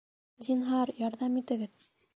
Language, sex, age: Bashkir, female, 19-29